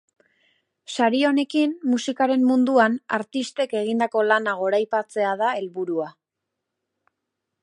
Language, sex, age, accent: Basque, female, 19-29, Erdialdekoa edo Nafarra (Gipuzkoa, Nafarroa)